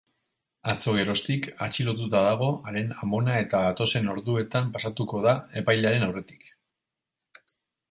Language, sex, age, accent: Basque, male, 40-49, Mendebalekoa (Araba, Bizkaia, Gipuzkoako mendebaleko herri batzuk)